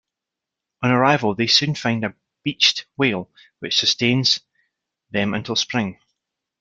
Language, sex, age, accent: English, male, 30-39, Scottish English